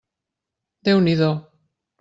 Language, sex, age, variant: Catalan, female, 50-59, Central